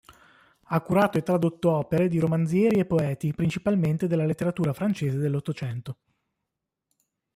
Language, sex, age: Italian, male, 30-39